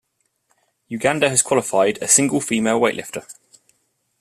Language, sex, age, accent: English, male, 30-39, England English